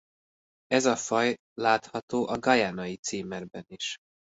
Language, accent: Hungarian, budapesti